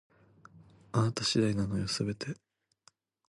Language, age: Japanese, 19-29